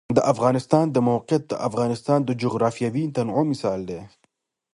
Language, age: Pashto, 19-29